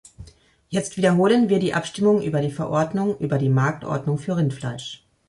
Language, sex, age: German, female, 40-49